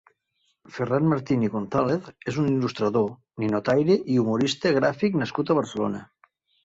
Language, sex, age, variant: Catalan, male, 50-59, Nord-Occidental